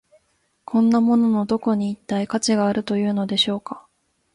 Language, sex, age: Japanese, female, 19-29